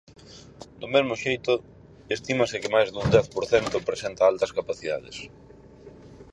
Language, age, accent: Galician, 19-29, Central (gheada)